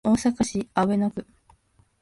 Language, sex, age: Japanese, female, 19-29